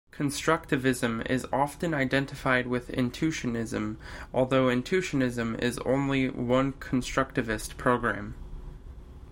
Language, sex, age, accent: English, male, 19-29, United States English